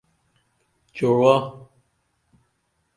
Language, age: Dameli, 40-49